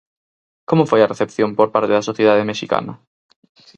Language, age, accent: Galician, 19-29, Normativo (estándar)